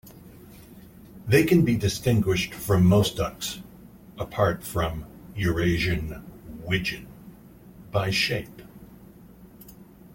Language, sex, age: English, male, 50-59